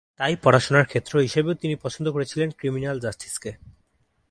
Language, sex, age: Bengali, male, 19-29